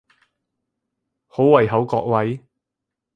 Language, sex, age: Cantonese, male, 30-39